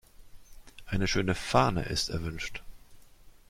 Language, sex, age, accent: German, male, 50-59, Deutschland Deutsch